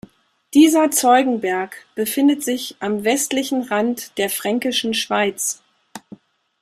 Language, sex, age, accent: German, female, 40-49, Deutschland Deutsch